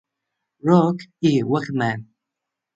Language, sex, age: Spanish, male, under 19